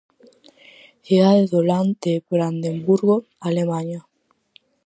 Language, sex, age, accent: Galician, female, under 19, Atlántico (seseo e gheada)